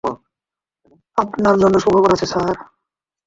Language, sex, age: Bengali, male, 19-29